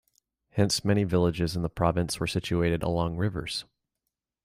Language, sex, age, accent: English, male, 30-39, United States English